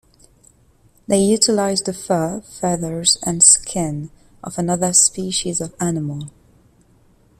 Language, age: English, 19-29